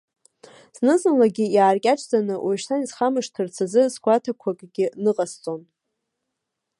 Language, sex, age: Abkhazian, female, 19-29